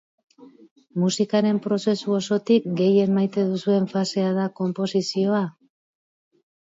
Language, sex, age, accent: Basque, female, 40-49, Mendebalekoa (Araba, Bizkaia, Gipuzkoako mendebaleko herri batzuk)